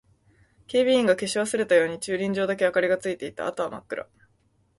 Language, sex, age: Japanese, female, 19-29